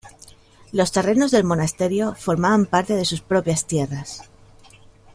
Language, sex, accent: Spanish, female, España: Sur peninsular (Andalucia, Extremadura, Murcia)